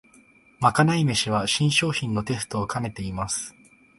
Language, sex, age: Japanese, male, 19-29